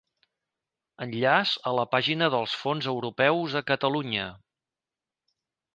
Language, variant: Catalan, Central